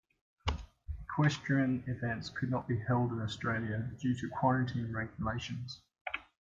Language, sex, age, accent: English, male, 19-29, Australian English